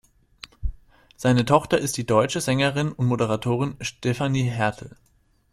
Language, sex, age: German, male, 19-29